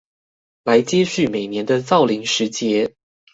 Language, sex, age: Chinese, male, 19-29